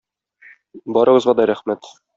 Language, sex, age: Tatar, male, 30-39